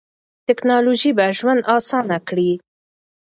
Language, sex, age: Pashto, female, 19-29